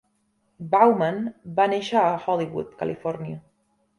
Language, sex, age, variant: Catalan, female, 30-39, Central